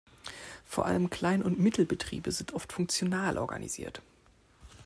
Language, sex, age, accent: German, male, 19-29, Deutschland Deutsch